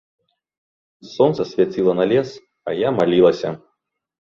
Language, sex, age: Belarusian, male, 40-49